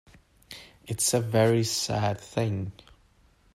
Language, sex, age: English, male, 19-29